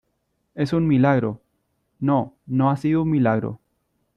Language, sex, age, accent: Spanish, male, 30-39, Chileno: Chile, Cuyo